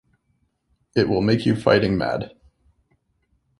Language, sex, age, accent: English, male, 30-39, Canadian English